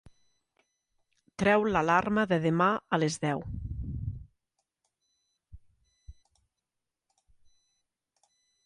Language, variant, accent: Catalan, Nord-Occidental, Lleidatà